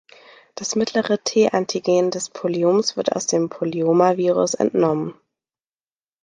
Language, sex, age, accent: German, female, 19-29, Deutschland Deutsch